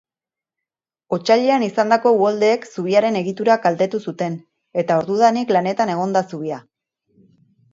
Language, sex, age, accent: Basque, female, 40-49, Erdialdekoa edo Nafarra (Gipuzkoa, Nafarroa)